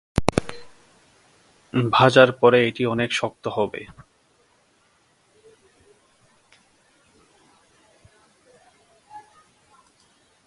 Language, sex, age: Bengali, male, 19-29